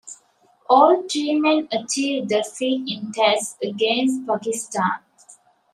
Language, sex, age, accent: English, female, 19-29, England English